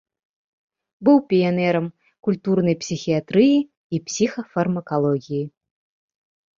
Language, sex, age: Belarusian, female, 30-39